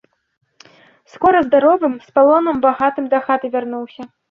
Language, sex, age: Belarusian, female, 19-29